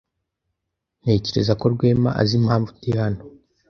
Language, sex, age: Kinyarwanda, male, under 19